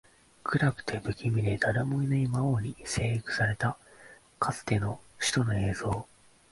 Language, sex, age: Japanese, male, 19-29